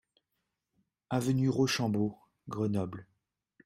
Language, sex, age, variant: French, male, 30-39, Français de métropole